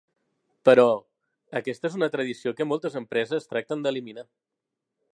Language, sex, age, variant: Catalan, male, 40-49, Central